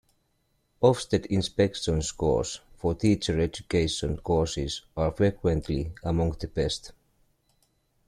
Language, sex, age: English, male, 30-39